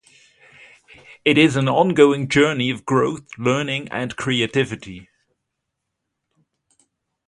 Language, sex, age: English, male, 30-39